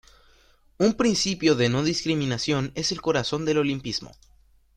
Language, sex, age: Spanish, male, 19-29